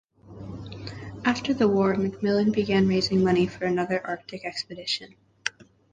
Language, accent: English, United States English